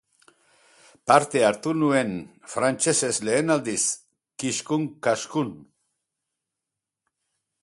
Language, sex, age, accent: Basque, male, 70-79, Erdialdekoa edo Nafarra (Gipuzkoa, Nafarroa)